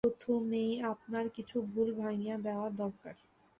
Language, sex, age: Bengali, female, 19-29